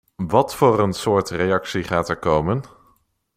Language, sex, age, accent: Dutch, male, under 19, Nederlands Nederlands